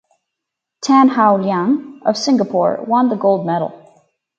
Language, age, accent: English, 19-29, Canadian English